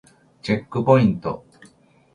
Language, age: Japanese, 40-49